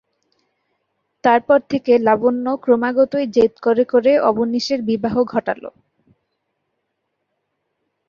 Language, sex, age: Bengali, female, 19-29